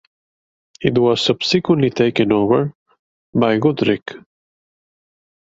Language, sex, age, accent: English, male, 30-39, England English